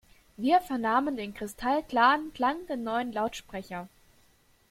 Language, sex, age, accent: German, female, 19-29, Deutschland Deutsch